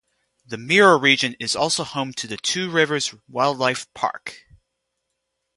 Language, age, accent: English, 19-29, United States English